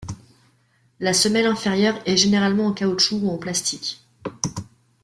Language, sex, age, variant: French, female, 19-29, Français de métropole